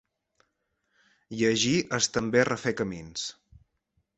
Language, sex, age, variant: Catalan, male, 30-39, Balear